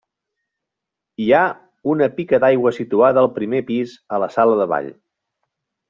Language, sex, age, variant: Catalan, male, 30-39, Nord-Occidental